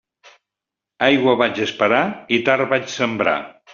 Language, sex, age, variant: Catalan, male, 70-79, Central